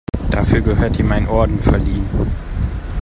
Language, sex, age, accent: German, male, 30-39, Deutschland Deutsch